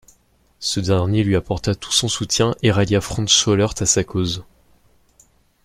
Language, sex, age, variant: French, male, under 19, Français de métropole